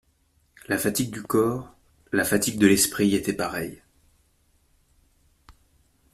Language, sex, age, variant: French, male, 19-29, Français de métropole